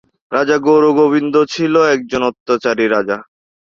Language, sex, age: Bengali, male, 19-29